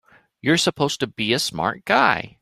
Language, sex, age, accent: English, male, 30-39, United States English